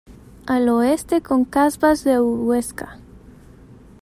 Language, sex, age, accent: Spanish, female, 19-29, México